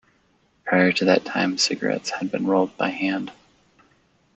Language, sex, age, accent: English, male, 30-39, United States English